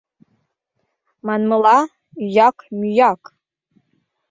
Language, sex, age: Mari, female, 19-29